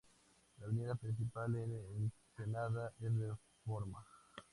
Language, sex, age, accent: Spanish, male, 19-29, México